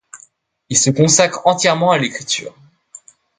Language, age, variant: French, under 19, Français de métropole